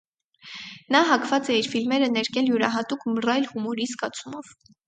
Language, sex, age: Armenian, female, under 19